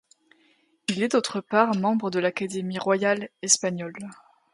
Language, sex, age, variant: French, female, 19-29, Français d'Europe